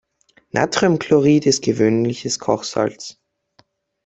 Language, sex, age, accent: German, male, under 19, Österreichisches Deutsch